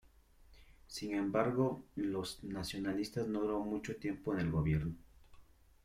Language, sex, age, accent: Spanish, male, 30-39, México